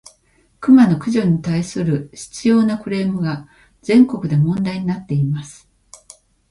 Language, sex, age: Japanese, female, 50-59